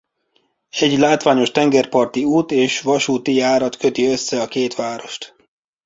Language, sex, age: Hungarian, male, 30-39